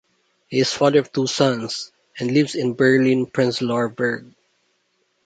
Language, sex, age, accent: English, male, 30-39, Filipino